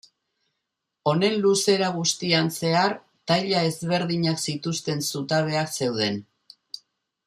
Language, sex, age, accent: Basque, female, 60-69, Mendebalekoa (Araba, Bizkaia, Gipuzkoako mendebaleko herri batzuk)